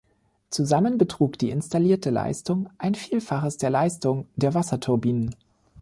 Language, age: German, 30-39